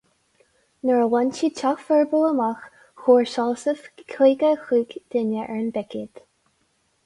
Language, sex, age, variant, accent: Irish, female, 19-29, Gaeilge Uladh, Cainteoir líofa, ní ó dhúchas